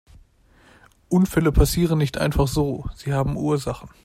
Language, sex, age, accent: German, male, 19-29, Deutschland Deutsch